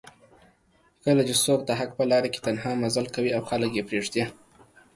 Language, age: Pashto, 19-29